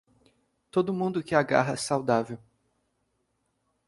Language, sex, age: Portuguese, male, 19-29